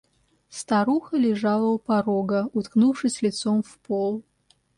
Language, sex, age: Russian, female, 30-39